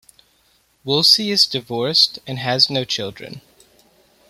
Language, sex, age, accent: English, male, 19-29, United States English